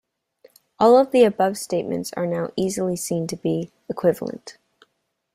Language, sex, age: English, female, under 19